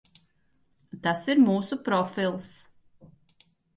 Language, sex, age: Latvian, female, 40-49